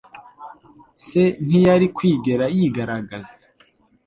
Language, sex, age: Kinyarwanda, male, 19-29